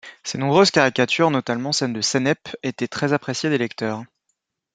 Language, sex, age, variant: French, male, 30-39, Français de métropole